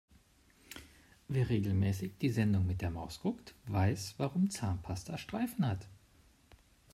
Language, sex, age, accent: German, male, 40-49, Deutschland Deutsch